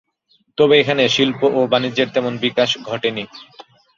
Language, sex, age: Bengali, male, 19-29